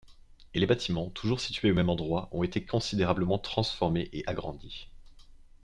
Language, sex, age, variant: French, male, 19-29, Français de métropole